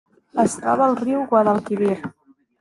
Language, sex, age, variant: Catalan, female, 30-39, Central